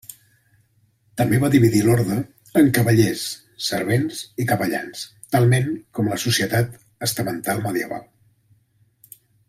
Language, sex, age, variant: Catalan, male, 40-49, Central